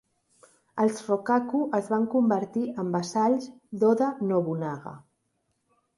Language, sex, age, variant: Catalan, female, 40-49, Central